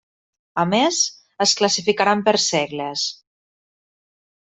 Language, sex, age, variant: Catalan, female, 30-39, Septentrional